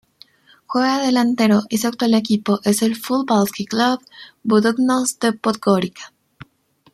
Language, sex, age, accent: Spanish, female, 19-29, Andino-Pacífico: Colombia, Perú, Ecuador, oeste de Bolivia y Venezuela andina